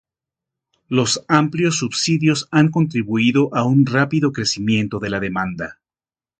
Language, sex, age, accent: Spanish, male, 50-59, México